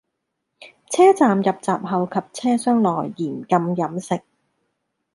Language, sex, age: Cantonese, female, 40-49